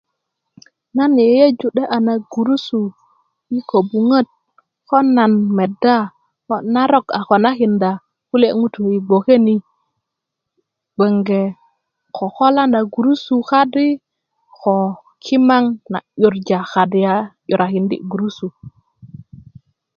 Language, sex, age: Kuku, female, 30-39